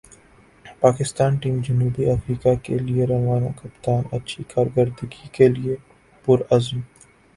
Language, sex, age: Urdu, male, 19-29